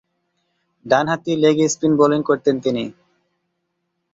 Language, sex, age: Bengali, male, 19-29